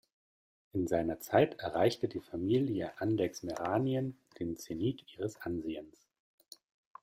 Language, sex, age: German, male, 30-39